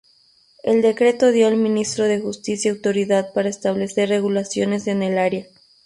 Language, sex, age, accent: Spanish, female, 30-39, México